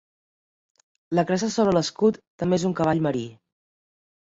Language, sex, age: Catalan, female, 30-39